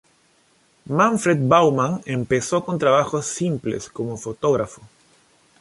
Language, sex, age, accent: Spanish, male, 30-39, Andino-Pacífico: Colombia, Perú, Ecuador, oeste de Bolivia y Venezuela andina